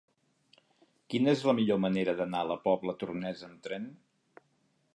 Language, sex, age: Catalan, male, 50-59